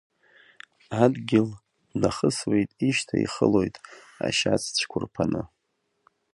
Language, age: Abkhazian, 30-39